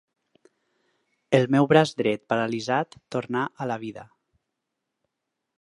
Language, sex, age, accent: Catalan, male, 19-29, valencià